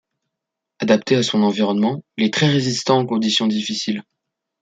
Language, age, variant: French, 19-29, Français de métropole